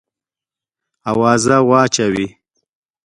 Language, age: Pashto, 30-39